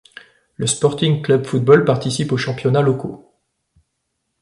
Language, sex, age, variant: French, male, 30-39, Français de métropole